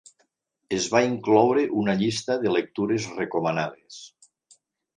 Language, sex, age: Catalan, male, 60-69